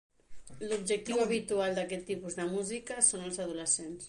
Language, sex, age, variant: Catalan, male, 40-49, Central